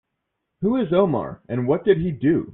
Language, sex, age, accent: English, male, 19-29, United States English